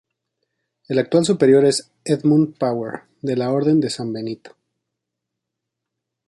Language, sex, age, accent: Spanish, male, 30-39, México